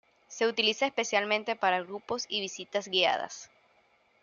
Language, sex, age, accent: Spanish, female, 19-29, Caribe: Cuba, Venezuela, Puerto Rico, República Dominicana, Panamá, Colombia caribeña, México caribeño, Costa del golfo de México